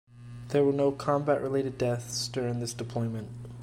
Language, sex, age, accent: English, male, 19-29, United States English